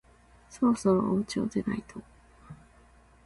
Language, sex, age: Japanese, female, 30-39